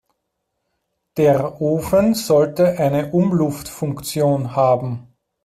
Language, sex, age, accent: German, male, 30-39, Österreichisches Deutsch